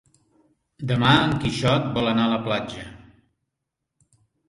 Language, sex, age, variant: Catalan, male, 60-69, Central